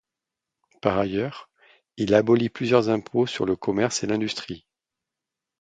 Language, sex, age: French, male, 40-49